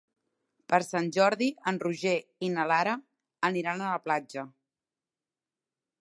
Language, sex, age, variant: Catalan, female, 30-39, Central